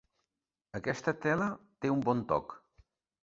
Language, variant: Catalan, Central